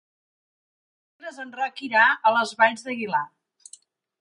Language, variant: Catalan, Central